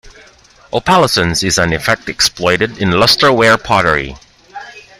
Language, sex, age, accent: English, male, 30-39, Filipino